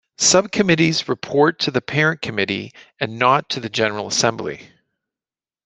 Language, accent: English, Canadian English